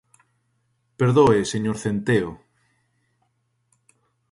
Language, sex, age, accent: Galician, male, 40-49, Central (gheada)